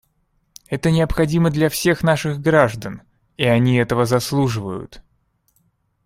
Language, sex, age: Russian, male, 19-29